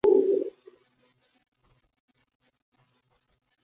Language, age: English, 19-29